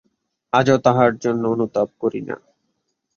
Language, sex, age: Bengali, male, 19-29